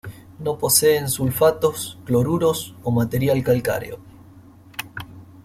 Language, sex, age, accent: Spanish, male, 40-49, Rioplatense: Argentina, Uruguay, este de Bolivia, Paraguay